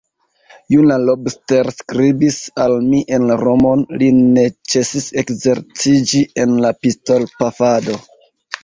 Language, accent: Esperanto, Internacia